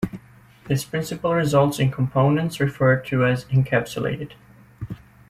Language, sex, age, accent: English, male, 19-29, United States English